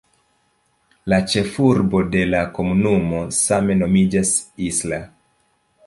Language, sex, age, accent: Esperanto, male, 30-39, Internacia